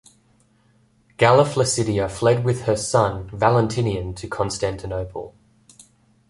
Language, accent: English, Australian English